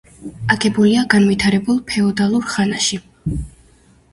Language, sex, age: Georgian, female, 19-29